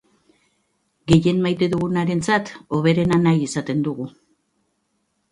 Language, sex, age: Basque, female, 50-59